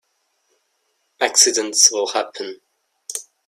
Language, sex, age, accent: English, male, 19-29, England English